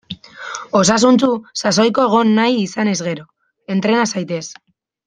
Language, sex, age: Basque, female, 19-29